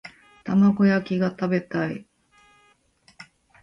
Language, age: Japanese, 30-39